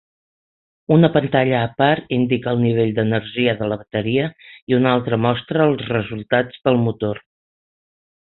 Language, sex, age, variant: Catalan, female, 60-69, Central